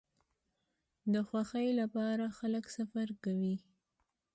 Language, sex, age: Pashto, female, 19-29